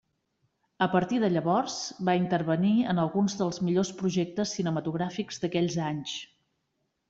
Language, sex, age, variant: Catalan, female, 40-49, Central